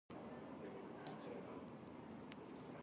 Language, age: Japanese, 19-29